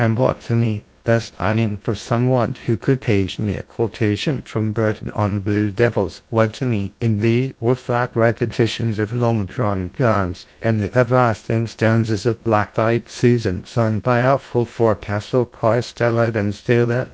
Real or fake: fake